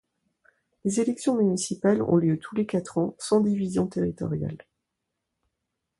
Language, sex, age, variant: French, female, 40-49, Français de métropole